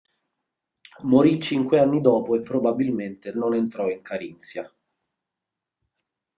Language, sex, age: Italian, male, 30-39